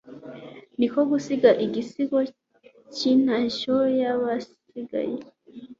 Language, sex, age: Kinyarwanda, female, 19-29